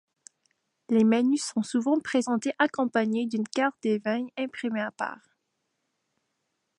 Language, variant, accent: French, Français d'Amérique du Nord, Français du Canada